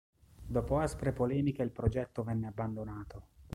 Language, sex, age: Italian, male, 30-39